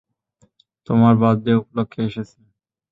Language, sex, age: Bengali, male, 19-29